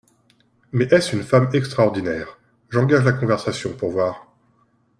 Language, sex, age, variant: French, male, 19-29, Français de métropole